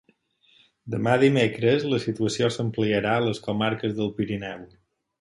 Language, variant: Catalan, Balear